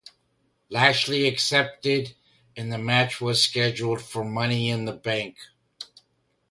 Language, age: English, 60-69